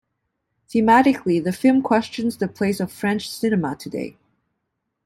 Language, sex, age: English, female, 30-39